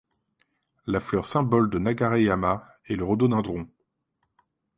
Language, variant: French, Français de métropole